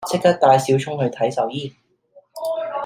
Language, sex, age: Cantonese, male, 19-29